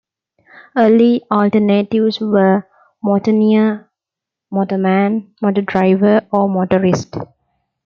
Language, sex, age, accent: English, female, 19-29, India and South Asia (India, Pakistan, Sri Lanka)